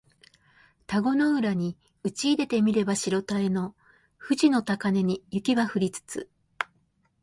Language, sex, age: Japanese, female, 19-29